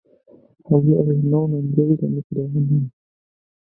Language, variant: Catalan, Nord-Occidental